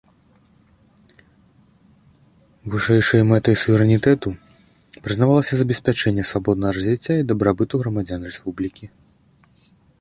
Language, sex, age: Belarusian, male, 30-39